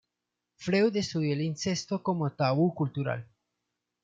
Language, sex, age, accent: Spanish, male, 19-29, Andino-Pacífico: Colombia, Perú, Ecuador, oeste de Bolivia y Venezuela andina